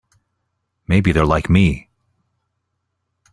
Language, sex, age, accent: English, male, 40-49, Canadian English